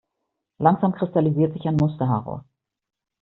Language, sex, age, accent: German, female, 50-59, Deutschland Deutsch